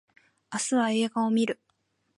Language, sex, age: Japanese, female, 19-29